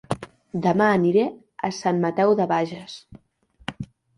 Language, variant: Catalan, Central